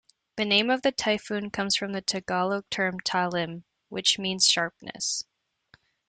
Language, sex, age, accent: English, female, 19-29, Canadian English